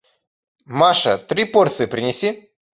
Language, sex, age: Russian, male, under 19